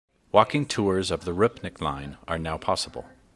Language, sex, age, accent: English, male, 40-49, United States English